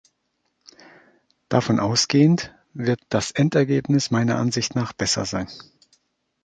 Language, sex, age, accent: German, male, 40-49, Deutschland Deutsch